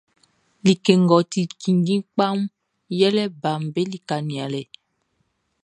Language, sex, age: Baoulé, female, 19-29